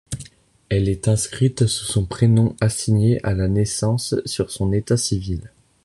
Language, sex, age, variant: French, male, under 19, Français de métropole